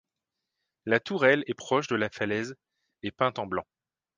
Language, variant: French, Français de métropole